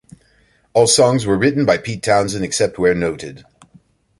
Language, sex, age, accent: English, male, 40-49, United States English